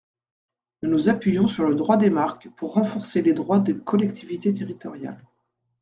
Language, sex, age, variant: French, female, 40-49, Français de métropole